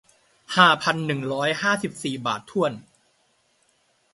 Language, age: Thai, under 19